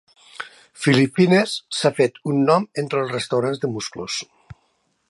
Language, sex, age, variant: Catalan, male, 60-69, Nord-Occidental